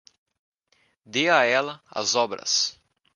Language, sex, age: Portuguese, male, under 19